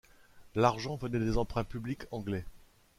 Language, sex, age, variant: French, male, 40-49, Français de métropole